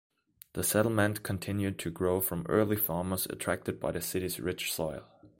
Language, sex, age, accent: English, male, 19-29, England English